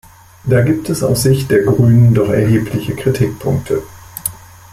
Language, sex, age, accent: German, male, 50-59, Deutschland Deutsch